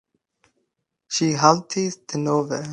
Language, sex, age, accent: Esperanto, male, 19-29, Internacia